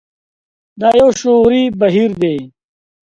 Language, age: Pashto, 19-29